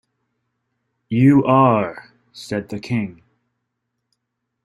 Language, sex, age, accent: English, male, 30-39, United States English